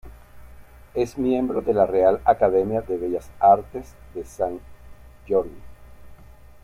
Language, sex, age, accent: Spanish, male, 50-59, Caribe: Cuba, Venezuela, Puerto Rico, República Dominicana, Panamá, Colombia caribeña, México caribeño, Costa del golfo de México